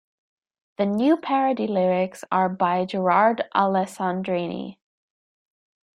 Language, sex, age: English, female, 19-29